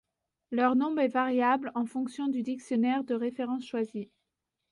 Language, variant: French, Français de métropole